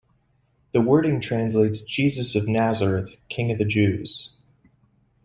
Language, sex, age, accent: English, male, 30-39, United States English